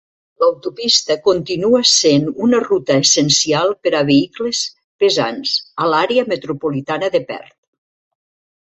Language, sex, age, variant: Catalan, female, 60-69, Central